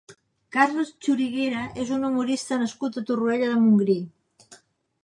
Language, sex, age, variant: Catalan, female, 60-69, Central